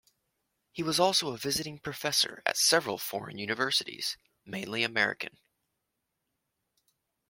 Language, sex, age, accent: English, male, 19-29, United States English